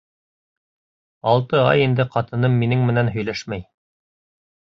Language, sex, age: Bashkir, male, 30-39